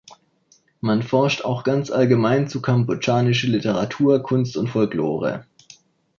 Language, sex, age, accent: German, male, 19-29, Deutschland Deutsch